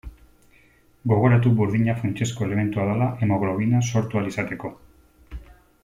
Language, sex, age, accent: Basque, male, 40-49, Mendebalekoa (Araba, Bizkaia, Gipuzkoako mendebaleko herri batzuk)